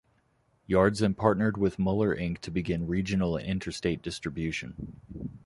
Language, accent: English, United States English